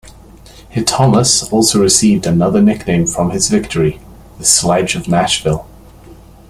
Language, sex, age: English, male, 19-29